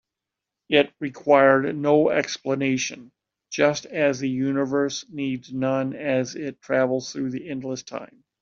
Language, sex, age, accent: English, male, 50-59, United States English